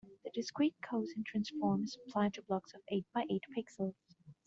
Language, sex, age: English, female, 19-29